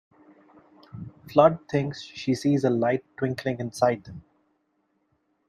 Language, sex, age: English, male, 19-29